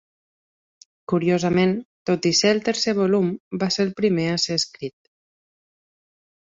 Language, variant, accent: Catalan, Septentrional, Ebrenc; occidental